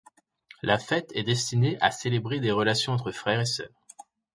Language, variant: French, Français de métropole